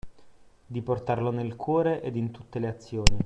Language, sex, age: Italian, male, 19-29